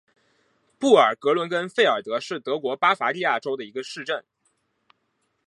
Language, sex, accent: Chinese, male, 出生地：湖北省